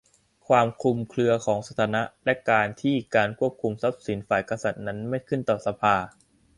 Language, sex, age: Thai, male, under 19